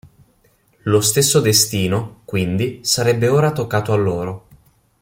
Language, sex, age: Italian, male, 19-29